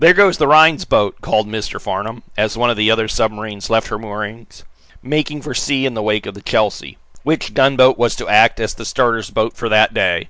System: none